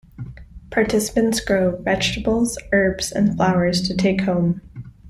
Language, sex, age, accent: English, female, 19-29, United States English